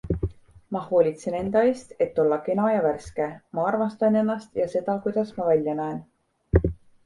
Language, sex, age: Estonian, female, 19-29